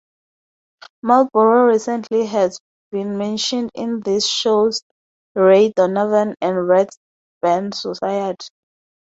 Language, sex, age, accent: English, female, 19-29, Southern African (South Africa, Zimbabwe, Namibia)